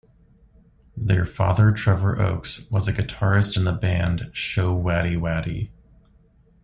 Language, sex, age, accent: English, male, 19-29, United States English